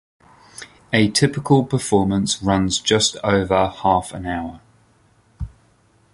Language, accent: English, England English